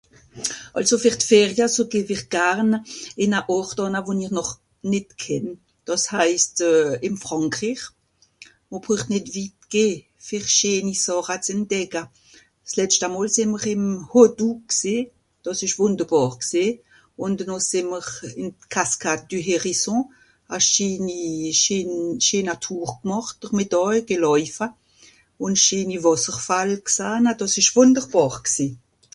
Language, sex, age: Swiss German, female, 50-59